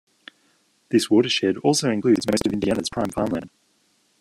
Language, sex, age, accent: English, male, 30-39, Australian English